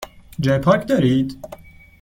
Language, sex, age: Persian, male, 19-29